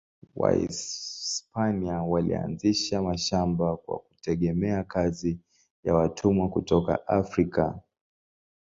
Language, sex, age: Swahili, male, 19-29